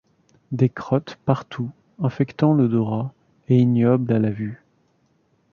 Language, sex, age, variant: French, male, 30-39, Français de métropole